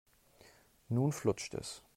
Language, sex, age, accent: German, male, 19-29, Deutschland Deutsch